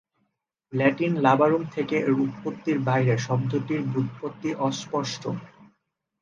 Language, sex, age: Bengali, male, 19-29